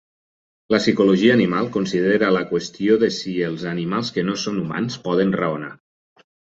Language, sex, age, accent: Catalan, male, 40-49, occidental